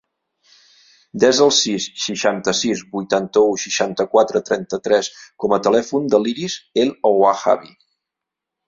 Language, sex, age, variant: Catalan, male, 40-49, Central